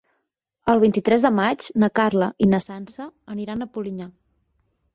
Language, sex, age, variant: Catalan, female, 19-29, Central